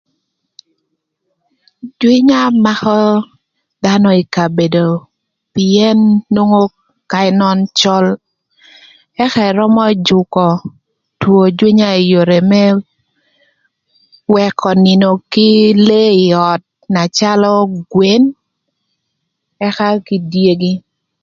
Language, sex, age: Thur, female, 30-39